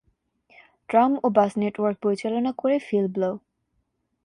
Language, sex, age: Bengali, female, 19-29